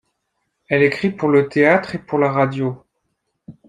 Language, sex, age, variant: French, male, 30-39, Français de métropole